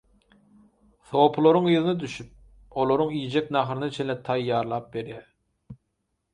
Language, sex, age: Turkmen, male, 30-39